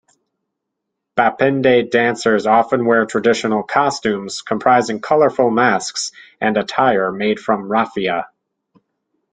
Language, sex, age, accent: English, male, 30-39, United States English